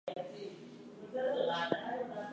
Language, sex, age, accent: English, female, 19-29, Southern African (South Africa, Zimbabwe, Namibia)